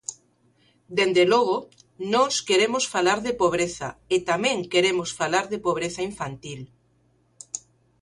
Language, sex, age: Galician, female, 50-59